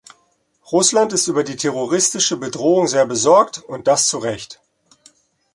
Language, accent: German, Deutschland Deutsch